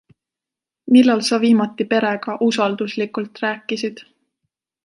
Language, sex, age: Estonian, female, 19-29